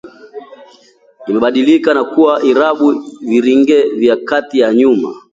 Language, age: Swahili, 30-39